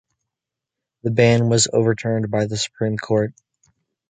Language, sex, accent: English, male, United States English